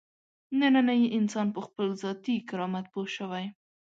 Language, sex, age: Pashto, female, 19-29